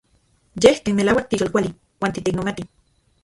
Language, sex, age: Central Puebla Nahuatl, female, 40-49